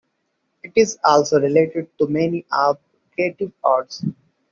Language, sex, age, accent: English, male, 30-39, India and South Asia (India, Pakistan, Sri Lanka)